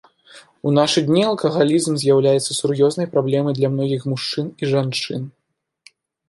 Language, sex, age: Belarusian, male, 19-29